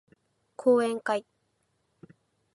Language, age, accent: Japanese, 19-29, 標準語